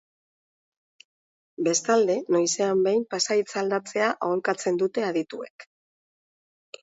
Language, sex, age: Basque, female, 50-59